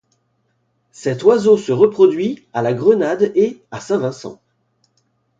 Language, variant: French, Français de métropole